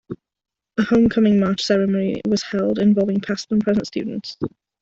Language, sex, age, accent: English, female, 30-39, Welsh English